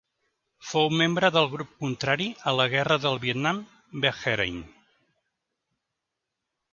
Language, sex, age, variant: Catalan, male, 50-59, Central